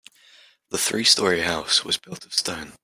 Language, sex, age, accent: English, male, under 19, England English